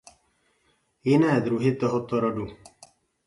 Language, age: Czech, 40-49